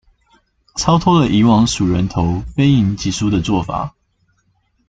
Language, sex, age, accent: Chinese, female, 19-29, 出生地：高雄市